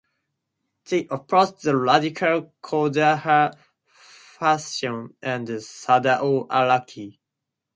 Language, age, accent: English, 19-29, United States English